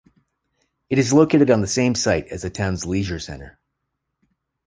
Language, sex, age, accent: English, male, 30-39, United States English